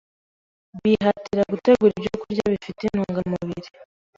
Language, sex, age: Kinyarwanda, female, 19-29